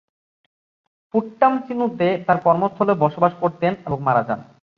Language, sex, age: Bengali, male, 19-29